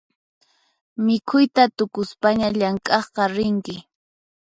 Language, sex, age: Puno Quechua, female, 19-29